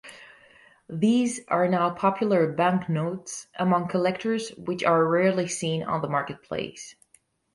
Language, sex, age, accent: English, female, 30-39, United States English